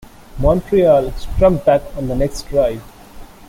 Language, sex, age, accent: English, male, 19-29, India and South Asia (India, Pakistan, Sri Lanka)